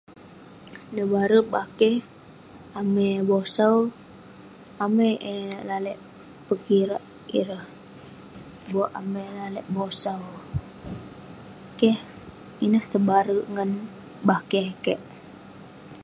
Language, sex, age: Western Penan, female, under 19